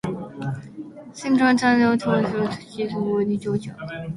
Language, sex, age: English, female, 19-29